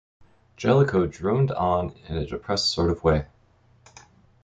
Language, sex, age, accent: English, male, 30-39, United States English